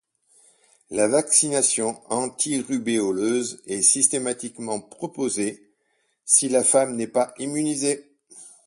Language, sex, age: French, male, 60-69